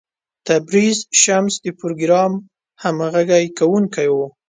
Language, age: Pashto, 19-29